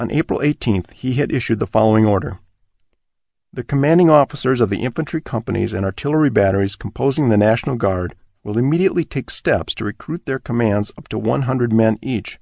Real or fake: real